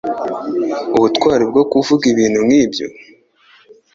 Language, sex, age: Kinyarwanda, male, 19-29